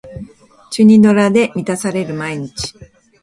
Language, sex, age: Japanese, female, 40-49